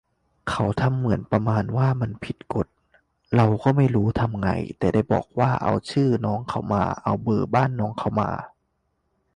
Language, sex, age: Thai, male, 19-29